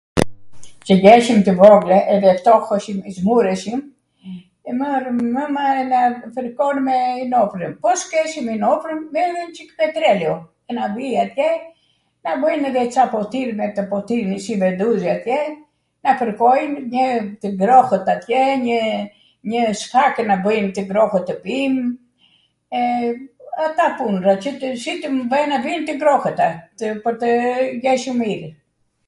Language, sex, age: Arvanitika Albanian, female, 70-79